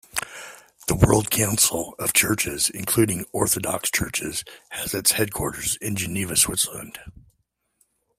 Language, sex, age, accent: English, male, 40-49, United States English